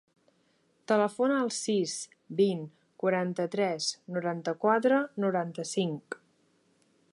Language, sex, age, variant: Catalan, female, 30-39, Central